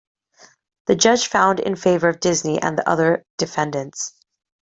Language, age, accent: English, 30-39, England English